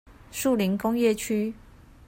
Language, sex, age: Chinese, female, 30-39